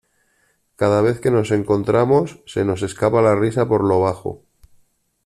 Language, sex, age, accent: Spanish, male, 40-49, España: Norte peninsular (Asturias, Castilla y León, Cantabria, País Vasco, Navarra, Aragón, La Rioja, Guadalajara, Cuenca)